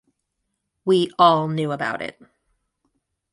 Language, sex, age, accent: English, female, 30-39, United States English